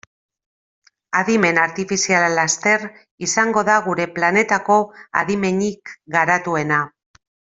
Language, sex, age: Basque, female, 40-49